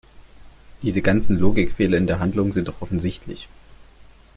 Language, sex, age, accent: German, male, 19-29, Deutschland Deutsch